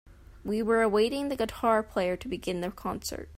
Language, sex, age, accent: English, female, 19-29, United States English